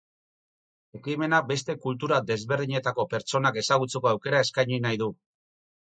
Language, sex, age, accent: Basque, male, 50-59, Mendebalekoa (Araba, Bizkaia, Gipuzkoako mendebaleko herri batzuk)